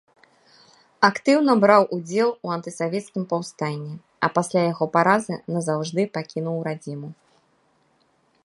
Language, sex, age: Belarusian, female, 40-49